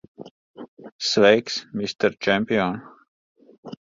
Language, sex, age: Latvian, male, 30-39